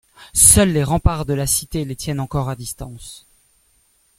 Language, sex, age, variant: French, male, 30-39, Français de métropole